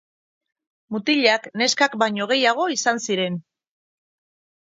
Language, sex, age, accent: Basque, female, 50-59, Erdialdekoa edo Nafarra (Gipuzkoa, Nafarroa)